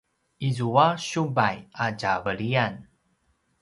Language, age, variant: Paiwan, 30-39, pinayuanan a kinaikacedasan (東排灣語)